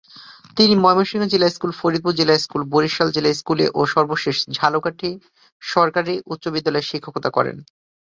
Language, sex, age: Bengali, male, 19-29